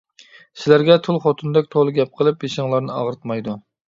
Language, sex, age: Uyghur, male, 30-39